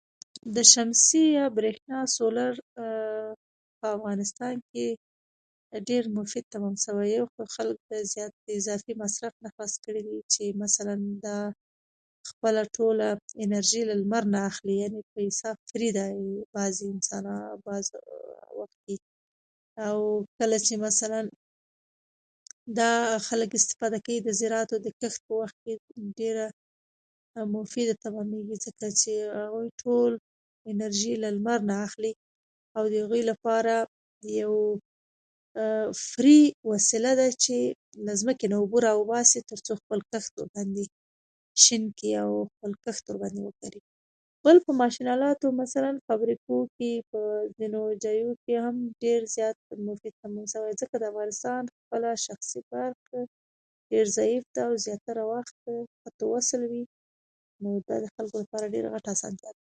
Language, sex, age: Pashto, female, 19-29